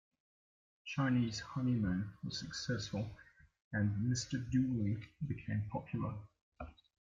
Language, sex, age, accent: English, male, 19-29, Australian English